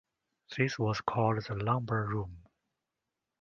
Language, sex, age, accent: English, male, 30-39, United States English